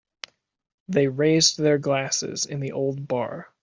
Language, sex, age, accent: English, male, 19-29, United States English